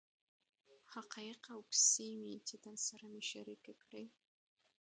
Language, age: Pashto, under 19